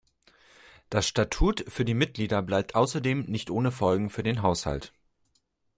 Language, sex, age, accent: German, male, 19-29, Deutschland Deutsch